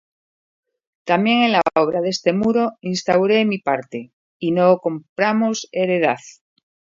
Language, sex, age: Spanish, female, 50-59